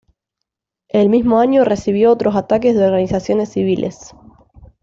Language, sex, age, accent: Spanish, female, 19-29, Rioplatense: Argentina, Uruguay, este de Bolivia, Paraguay